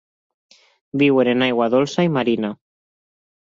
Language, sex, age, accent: Catalan, male, 30-39, valencià